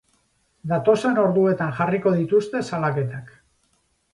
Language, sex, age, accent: Basque, male, 50-59, Mendebalekoa (Araba, Bizkaia, Gipuzkoako mendebaleko herri batzuk)